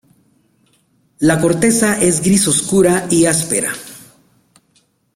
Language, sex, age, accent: Spanish, male, 40-49, América central